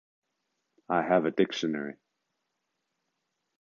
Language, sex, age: English, male, under 19